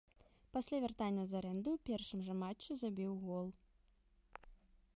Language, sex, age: Belarusian, female, 19-29